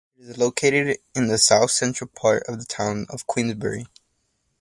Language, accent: English, United States English